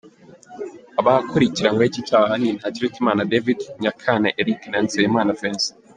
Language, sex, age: Kinyarwanda, male, 19-29